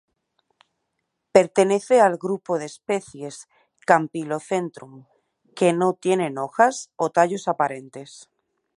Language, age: Spanish, 30-39